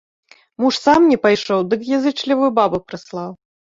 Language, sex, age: Belarusian, female, 30-39